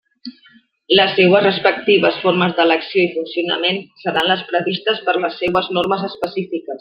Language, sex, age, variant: Catalan, female, 40-49, Central